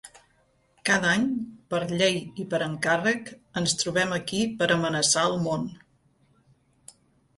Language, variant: Catalan, Central